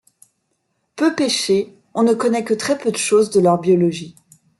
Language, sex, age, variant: French, female, 50-59, Français de métropole